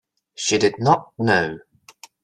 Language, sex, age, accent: English, male, 30-39, England English